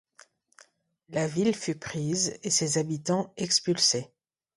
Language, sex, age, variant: French, female, 40-49, Français de métropole